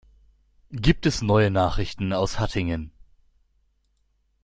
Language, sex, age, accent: German, male, 19-29, Deutschland Deutsch